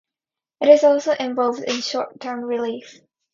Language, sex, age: English, female, 19-29